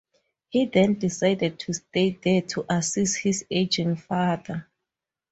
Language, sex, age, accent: English, female, 30-39, Southern African (South Africa, Zimbabwe, Namibia)